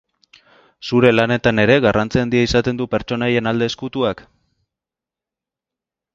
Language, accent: Basque, Mendebalekoa (Araba, Bizkaia, Gipuzkoako mendebaleko herri batzuk)